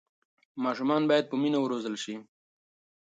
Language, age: Pashto, 19-29